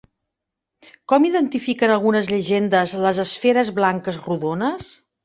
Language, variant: Catalan, Central